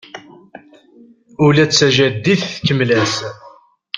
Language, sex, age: Kabyle, male, 19-29